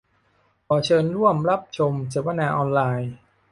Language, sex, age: Thai, male, 19-29